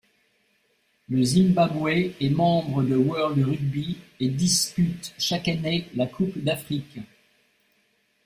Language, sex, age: French, male, 50-59